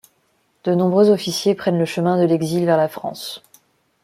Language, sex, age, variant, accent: French, female, 30-39, Français d'Afrique subsaharienne et des îles africaines, Français de Madagascar